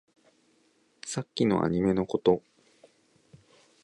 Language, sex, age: Japanese, male, 19-29